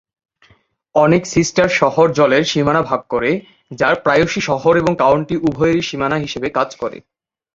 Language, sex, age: Bengali, male, 19-29